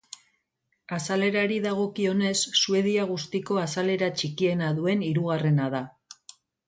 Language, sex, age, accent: Basque, female, 50-59, Erdialdekoa edo Nafarra (Gipuzkoa, Nafarroa)